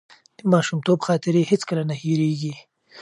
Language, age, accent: Pashto, 19-29, پکتیا ولایت، احمدزی